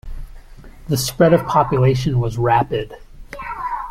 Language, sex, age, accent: English, male, 50-59, United States English